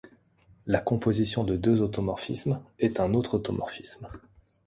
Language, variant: French, Français de métropole